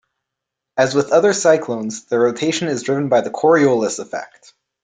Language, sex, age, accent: English, male, 19-29, United States English